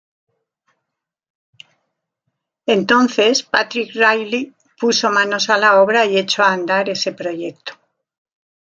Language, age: Spanish, 60-69